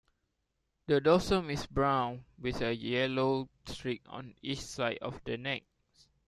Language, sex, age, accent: English, male, 19-29, Malaysian English